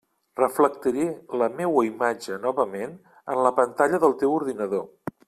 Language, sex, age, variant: Catalan, male, 50-59, Central